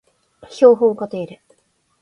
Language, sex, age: Japanese, female, 19-29